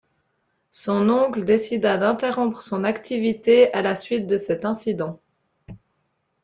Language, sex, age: French, female, 30-39